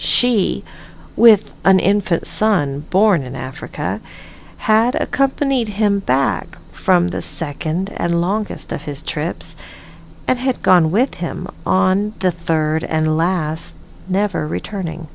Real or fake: real